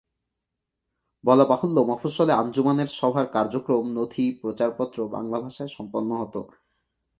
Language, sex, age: Bengali, male, 19-29